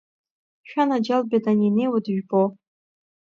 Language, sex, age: Abkhazian, female, under 19